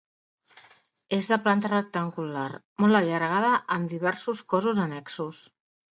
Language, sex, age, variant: Catalan, female, 40-49, Central